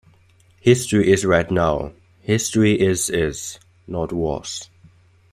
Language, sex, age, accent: German, male, 19-29, Deutschland Deutsch